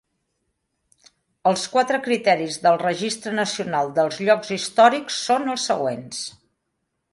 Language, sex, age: Catalan, female, 60-69